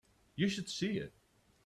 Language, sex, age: English, male, 19-29